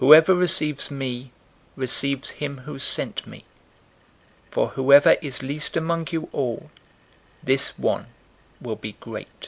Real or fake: real